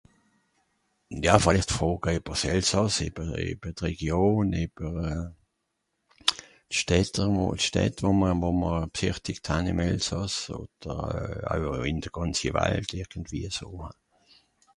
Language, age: Swiss German, 60-69